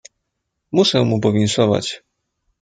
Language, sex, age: Polish, male, 19-29